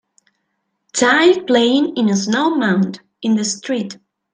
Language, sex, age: English, female, 19-29